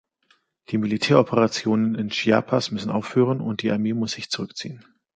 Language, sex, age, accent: German, male, 30-39, Deutschland Deutsch